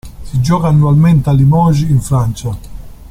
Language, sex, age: Italian, male, 60-69